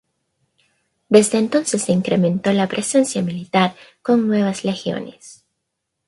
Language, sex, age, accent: Spanish, female, 19-29, América central